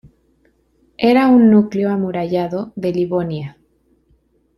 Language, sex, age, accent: Spanish, female, 30-39, México